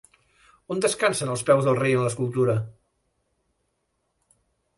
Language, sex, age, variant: Catalan, male, 50-59, Central